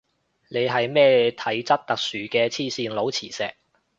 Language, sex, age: Cantonese, male, 19-29